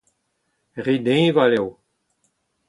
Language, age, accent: Breton, 70-79, Leoneg